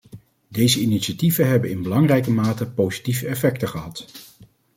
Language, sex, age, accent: Dutch, male, 40-49, Nederlands Nederlands